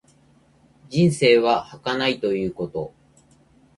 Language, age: Japanese, 30-39